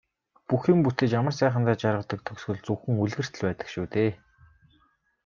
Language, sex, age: Mongolian, male, 19-29